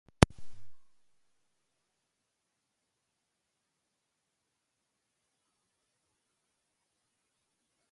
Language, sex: English, female